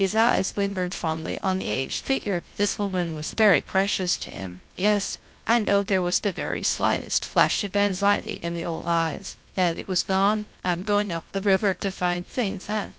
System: TTS, GlowTTS